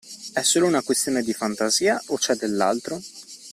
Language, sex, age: Italian, male, 19-29